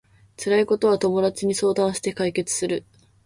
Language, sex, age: Japanese, female, 19-29